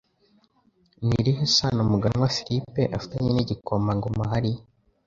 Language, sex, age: Kinyarwanda, male, under 19